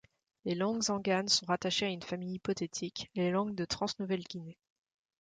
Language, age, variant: French, 30-39, Français de métropole